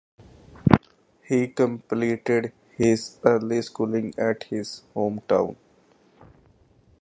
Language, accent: English, India and South Asia (India, Pakistan, Sri Lanka)